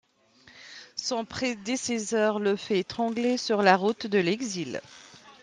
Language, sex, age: French, female, 40-49